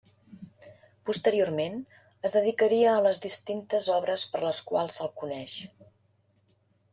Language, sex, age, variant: Catalan, female, 50-59, Central